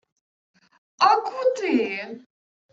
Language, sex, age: Ukrainian, female, 19-29